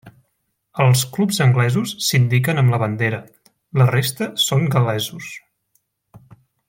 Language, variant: Catalan, Central